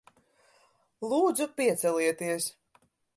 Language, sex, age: Latvian, female, 40-49